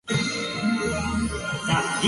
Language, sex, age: Japanese, female, 19-29